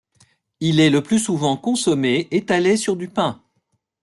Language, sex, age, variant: French, male, 50-59, Français de métropole